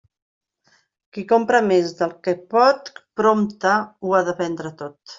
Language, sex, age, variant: Catalan, female, 50-59, Central